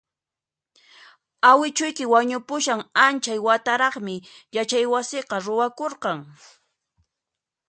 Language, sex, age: Puno Quechua, female, 30-39